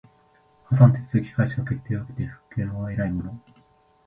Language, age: Japanese, 19-29